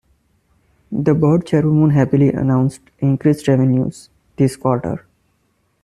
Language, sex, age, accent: English, male, 19-29, India and South Asia (India, Pakistan, Sri Lanka)